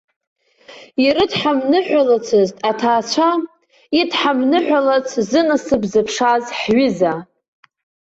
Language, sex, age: Abkhazian, female, under 19